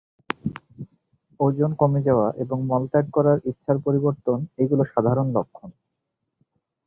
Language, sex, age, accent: Bengali, male, 19-29, Native; Bangladeshi